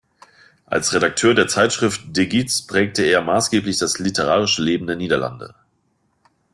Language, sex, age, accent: German, male, 40-49, Deutschland Deutsch